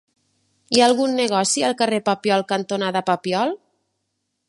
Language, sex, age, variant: Catalan, female, 30-39, Nord-Occidental